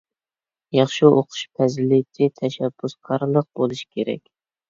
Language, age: Uyghur, 19-29